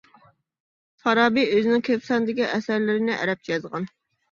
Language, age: Uyghur, 30-39